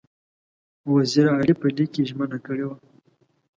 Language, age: Pashto, 19-29